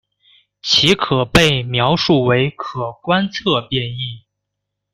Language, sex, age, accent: Chinese, male, 19-29, 出生地：河北省